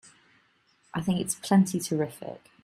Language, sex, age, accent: English, female, 30-39, England English